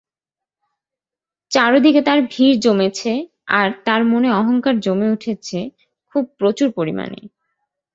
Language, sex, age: Bengali, female, 19-29